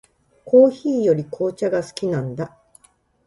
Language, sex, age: Japanese, female, 50-59